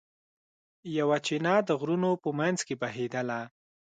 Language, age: Pashto, 19-29